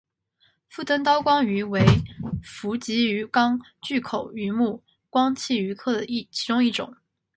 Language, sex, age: Chinese, female, 19-29